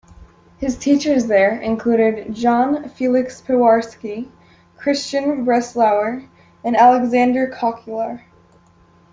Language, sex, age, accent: English, female, under 19, United States English